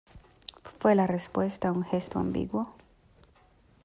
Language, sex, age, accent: Spanish, female, 30-39, Andino-Pacífico: Colombia, Perú, Ecuador, oeste de Bolivia y Venezuela andina